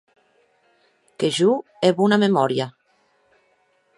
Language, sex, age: Occitan, female, 50-59